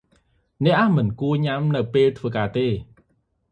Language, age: Khmer, 30-39